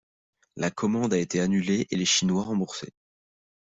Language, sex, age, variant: French, male, under 19, Français de métropole